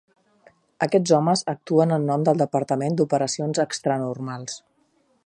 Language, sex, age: Catalan, female, 50-59